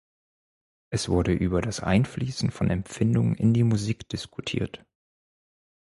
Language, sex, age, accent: German, male, 30-39, Deutschland Deutsch